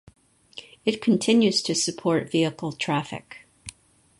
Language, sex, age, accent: English, female, 60-69, United States English